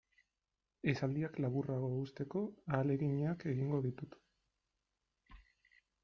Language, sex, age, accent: Basque, male, 19-29, Erdialdekoa edo Nafarra (Gipuzkoa, Nafarroa)